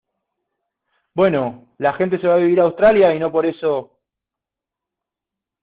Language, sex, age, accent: Spanish, male, 40-49, Rioplatense: Argentina, Uruguay, este de Bolivia, Paraguay